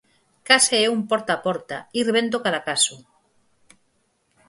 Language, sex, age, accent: Galician, female, 50-59, Normativo (estándar)